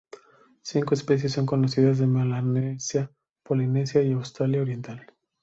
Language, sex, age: Spanish, male, 19-29